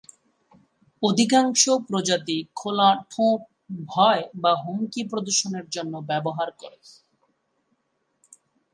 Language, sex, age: Bengali, male, 19-29